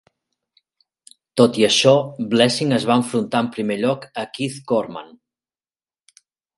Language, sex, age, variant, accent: Catalan, male, 40-49, Central, Garrotxi